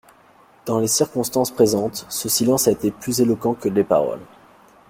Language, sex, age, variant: French, male, 19-29, Français de métropole